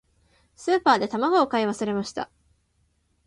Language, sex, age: Japanese, female, 19-29